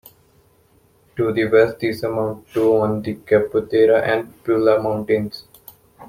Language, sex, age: English, male, 19-29